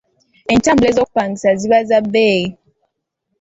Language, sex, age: Ganda, female, 19-29